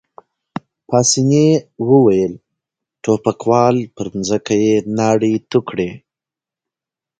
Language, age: Pashto, 19-29